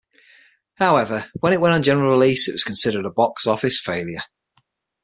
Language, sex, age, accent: English, male, 40-49, England English